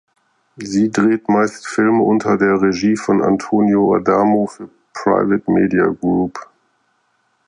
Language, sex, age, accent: German, male, 50-59, Deutschland Deutsch